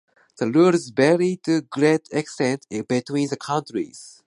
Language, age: English, 19-29